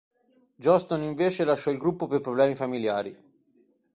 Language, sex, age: Italian, male, 40-49